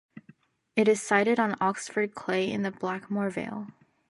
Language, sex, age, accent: English, female, under 19, United States English